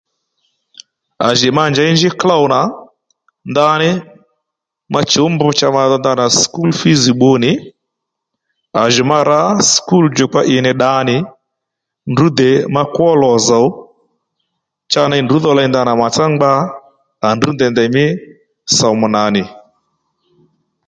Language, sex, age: Lendu, male, 40-49